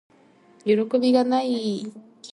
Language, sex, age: Japanese, female, 19-29